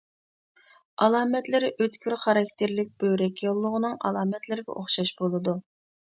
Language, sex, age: Uyghur, female, 19-29